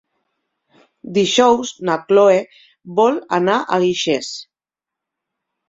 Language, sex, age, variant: Catalan, female, 40-49, Central